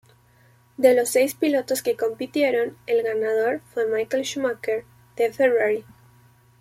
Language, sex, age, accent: Spanish, female, 19-29, México